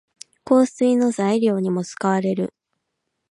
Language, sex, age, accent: Japanese, female, 19-29, 関西